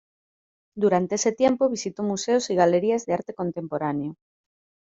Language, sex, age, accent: Spanish, female, 30-39, España: Norte peninsular (Asturias, Castilla y León, Cantabria, País Vasco, Navarra, Aragón, La Rioja, Guadalajara, Cuenca)